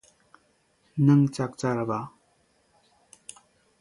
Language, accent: English, India and South Asia (India, Pakistan, Sri Lanka)